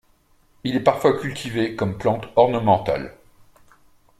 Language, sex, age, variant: French, male, 40-49, Français de métropole